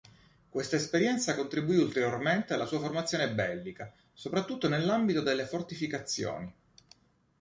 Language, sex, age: Italian, male, 40-49